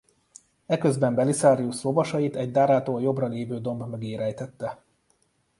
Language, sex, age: Hungarian, male, 30-39